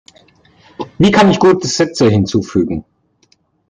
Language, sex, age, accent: German, male, 40-49, Deutschland Deutsch